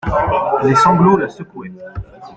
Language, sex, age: French, male, 19-29